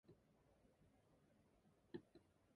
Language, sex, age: English, female, 19-29